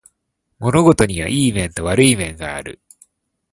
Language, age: Japanese, 19-29